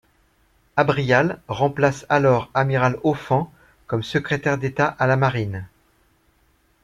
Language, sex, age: French, male, 50-59